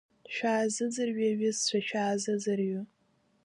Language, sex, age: Abkhazian, female, under 19